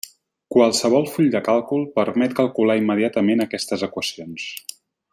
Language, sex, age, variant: Catalan, male, 40-49, Central